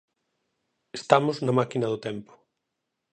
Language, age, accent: Galician, 40-49, Normativo (estándar)